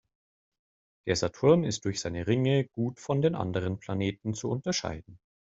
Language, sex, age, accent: German, male, 40-49, Deutschland Deutsch